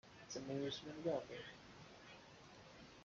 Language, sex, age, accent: English, male, 19-29, England English